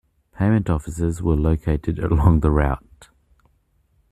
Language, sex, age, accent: English, male, 30-39, Australian English